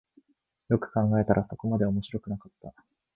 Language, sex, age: Japanese, male, 19-29